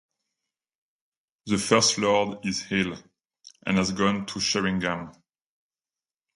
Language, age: English, 30-39